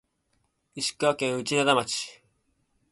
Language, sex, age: Japanese, male, 19-29